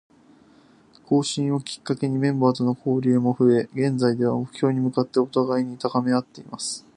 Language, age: Japanese, 19-29